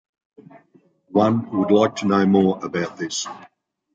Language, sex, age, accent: English, male, 60-69, Australian English